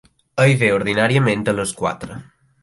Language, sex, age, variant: Catalan, male, under 19, Balear